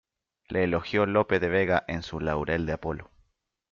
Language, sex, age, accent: Spanish, male, 19-29, Rioplatense: Argentina, Uruguay, este de Bolivia, Paraguay